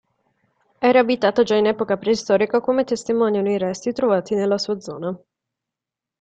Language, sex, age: Italian, female, 19-29